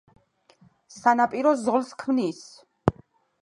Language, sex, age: Georgian, female, 30-39